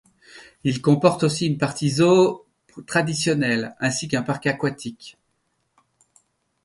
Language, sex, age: French, male, 60-69